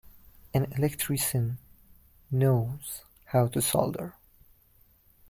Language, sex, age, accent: English, male, 19-29, United States English